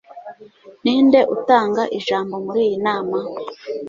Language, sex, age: Kinyarwanda, female, 30-39